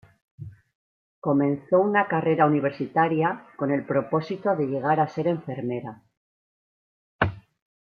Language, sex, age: Spanish, female, 50-59